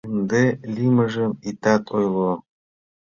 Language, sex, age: Mari, male, 40-49